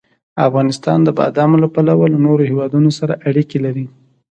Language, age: Pashto, 19-29